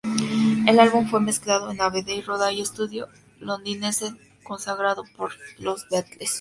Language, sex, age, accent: Spanish, female, under 19, México